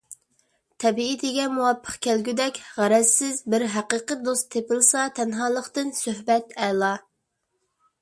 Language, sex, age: Uyghur, female, under 19